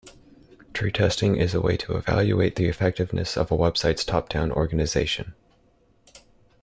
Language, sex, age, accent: English, male, 19-29, United States English